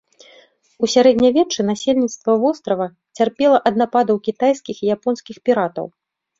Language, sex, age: Belarusian, female, 40-49